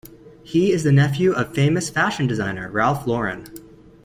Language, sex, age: English, male, 19-29